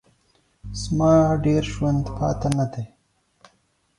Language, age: Pashto, 19-29